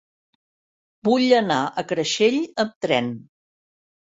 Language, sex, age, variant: Catalan, female, 60-69, Central